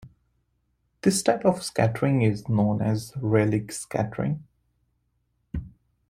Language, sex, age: English, male, 19-29